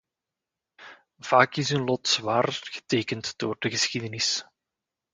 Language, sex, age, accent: Dutch, male, 40-49, Belgisch Nederlands